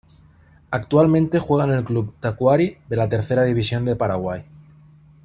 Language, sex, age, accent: Spanish, male, 30-39, España: Norte peninsular (Asturias, Castilla y León, Cantabria, País Vasco, Navarra, Aragón, La Rioja, Guadalajara, Cuenca)